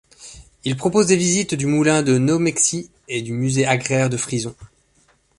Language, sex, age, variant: French, male, 30-39, Français de métropole